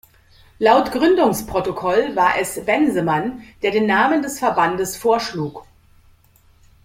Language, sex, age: German, female, 50-59